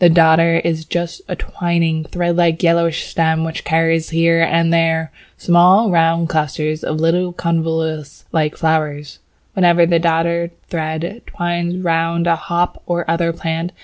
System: none